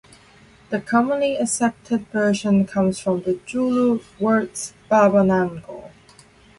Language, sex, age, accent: English, female, 19-29, Hong Kong English